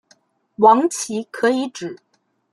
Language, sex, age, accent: Chinese, female, 19-29, 出生地：河北省